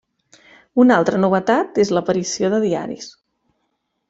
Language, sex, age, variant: Catalan, female, 40-49, Central